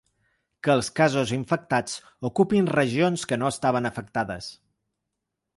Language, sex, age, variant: Catalan, male, 40-49, Balear